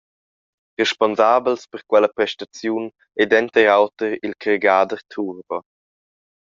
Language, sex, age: Romansh, male, under 19